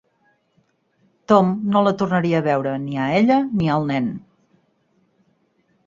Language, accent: Catalan, Garrotxi